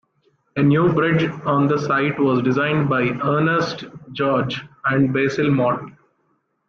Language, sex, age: English, male, 19-29